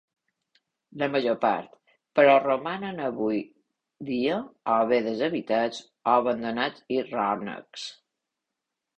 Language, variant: Catalan, Balear